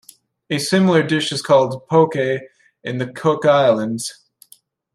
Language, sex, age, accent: English, male, 19-29, United States English